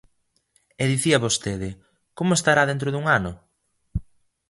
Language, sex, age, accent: Galician, male, under 19, Normativo (estándar)